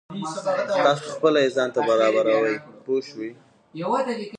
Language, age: Pashto, 19-29